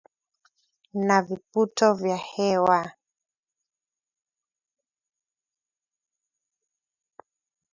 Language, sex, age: Swahili, female, 19-29